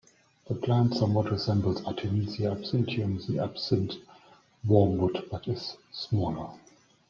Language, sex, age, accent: English, male, 30-39, United States English